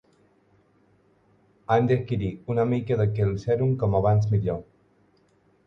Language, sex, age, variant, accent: Catalan, male, 30-39, Balear, balear; aprenent (recent, des del castellà)